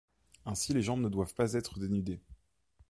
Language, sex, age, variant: French, male, 19-29, Français de métropole